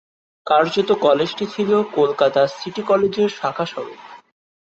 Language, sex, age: Bengali, male, 19-29